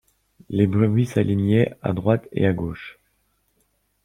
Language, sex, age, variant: French, male, under 19, Français de métropole